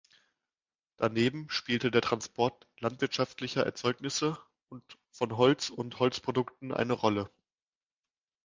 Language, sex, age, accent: German, male, 19-29, Deutschland Deutsch